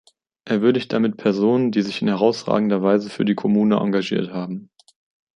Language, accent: German, Deutschland Deutsch